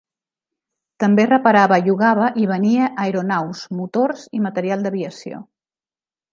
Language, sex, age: Catalan, female, 50-59